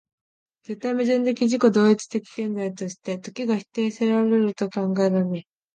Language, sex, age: Japanese, female, 19-29